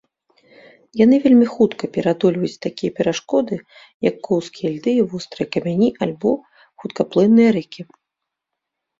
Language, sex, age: Belarusian, female, 30-39